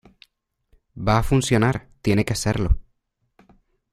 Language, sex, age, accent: Spanish, male, 19-29, España: Islas Canarias